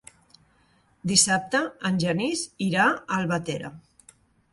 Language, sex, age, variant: Catalan, female, 40-49, Central